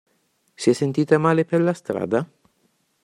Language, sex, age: Italian, male, under 19